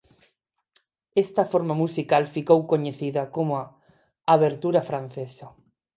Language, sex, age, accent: Galician, male, 19-29, Neofalante